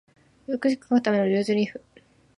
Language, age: Japanese, 19-29